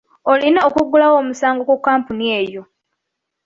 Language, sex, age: Ganda, female, 19-29